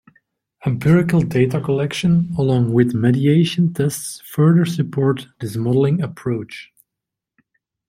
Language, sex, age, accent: English, male, 30-39, England English